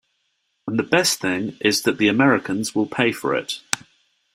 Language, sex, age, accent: English, male, 30-39, England English